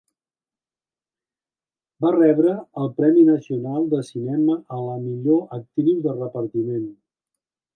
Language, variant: Catalan, Central